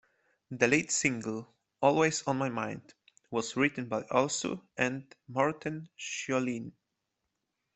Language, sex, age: English, male, 19-29